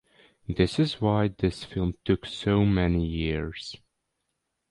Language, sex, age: English, male, under 19